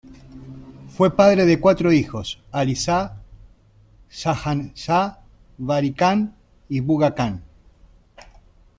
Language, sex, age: Spanish, male, 40-49